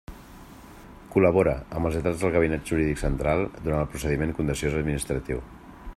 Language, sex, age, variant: Catalan, male, 40-49, Central